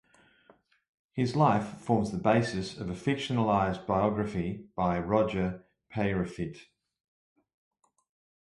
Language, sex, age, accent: English, male, 50-59, Australian English